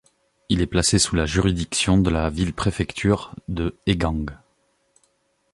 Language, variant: French, Français de métropole